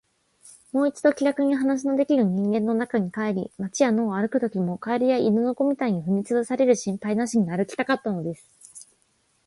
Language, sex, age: Japanese, female, 19-29